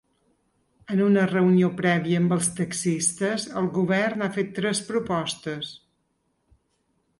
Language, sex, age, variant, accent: Catalan, female, 50-59, Balear, menorquí